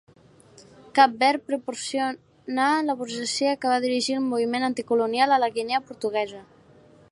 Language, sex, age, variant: Catalan, female, 19-29, Central